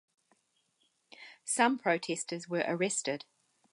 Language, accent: English, New Zealand English